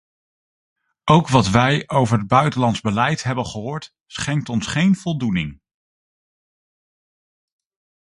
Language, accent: Dutch, Nederlands Nederlands